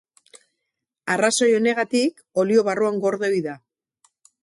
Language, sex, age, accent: Basque, female, 40-49, Mendebalekoa (Araba, Bizkaia, Gipuzkoako mendebaleko herri batzuk)